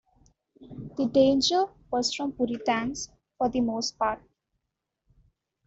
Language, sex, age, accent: English, female, 19-29, India and South Asia (India, Pakistan, Sri Lanka)